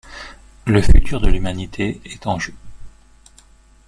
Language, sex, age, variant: French, male, 50-59, Français de métropole